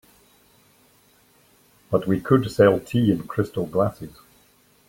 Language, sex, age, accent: English, male, 70-79, Scottish English